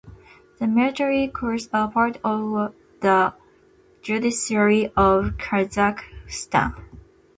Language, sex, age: English, female, 19-29